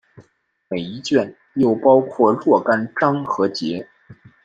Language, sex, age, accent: Chinese, male, 19-29, 出生地：北京市